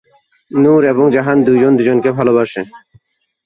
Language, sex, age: Bengali, male, 19-29